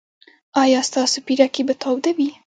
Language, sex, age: Pashto, female, 19-29